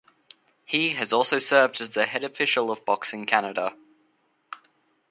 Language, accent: English, Australian English